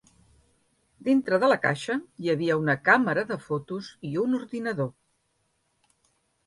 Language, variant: Catalan, Central